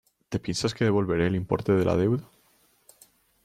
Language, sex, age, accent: Spanish, male, 19-29, España: Centro-Sur peninsular (Madrid, Toledo, Castilla-La Mancha)